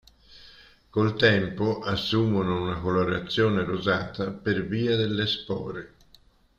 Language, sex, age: Italian, male, 60-69